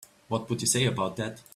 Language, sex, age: English, male, 30-39